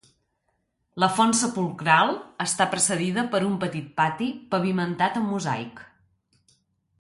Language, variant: Catalan, Central